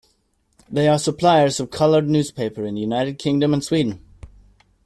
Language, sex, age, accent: English, male, 30-39, United States English